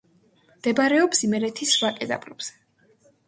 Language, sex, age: Georgian, female, under 19